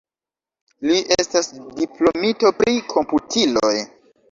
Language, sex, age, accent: Esperanto, male, 19-29, Internacia